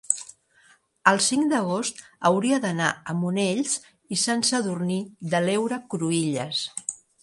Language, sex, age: Catalan, female, 60-69